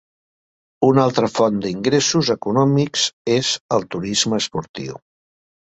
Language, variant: Catalan, Central